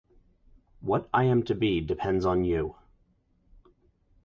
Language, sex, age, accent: English, male, 30-39, United States English